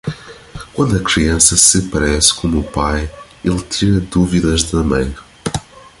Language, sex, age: Portuguese, male, 19-29